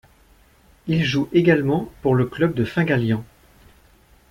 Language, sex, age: French, male, 50-59